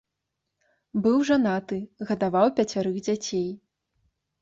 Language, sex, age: Belarusian, female, 19-29